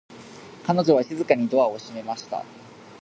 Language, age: Japanese, 19-29